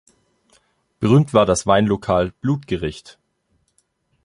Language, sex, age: German, male, 19-29